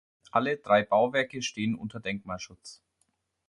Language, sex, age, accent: German, male, 19-29, Deutschland Deutsch